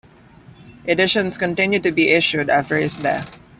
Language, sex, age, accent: English, male, 19-29, Filipino